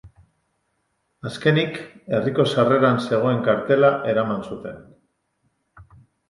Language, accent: Basque, Mendebalekoa (Araba, Bizkaia, Gipuzkoako mendebaleko herri batzuk)